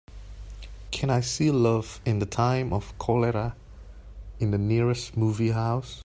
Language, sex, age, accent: English, male, 30-39, Hong Kong English